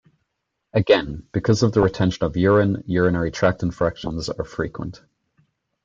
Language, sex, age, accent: English, male, 19-29, Irish English